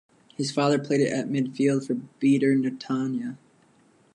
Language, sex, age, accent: English, male, 19-29, United States English